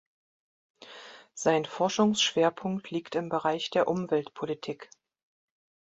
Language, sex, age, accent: German, female, 50-59, Deutschland Deutsch